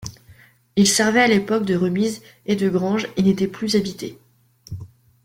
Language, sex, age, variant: French, female, 19-29, Français de métropole